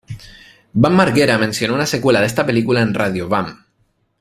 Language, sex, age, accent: Spanish, male, 19-29, España: Islas Canarias